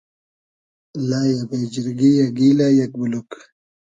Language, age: Hazaragi, 19-29